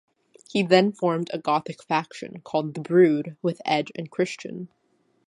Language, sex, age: English, female, 19-29